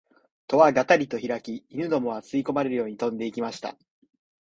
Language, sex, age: Japanese, male, 19-29